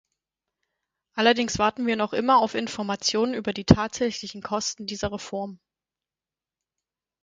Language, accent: German, Deutschland Deutsch